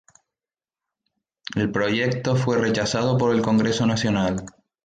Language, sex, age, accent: Spanish, male, 19-29, España: Islas Canarias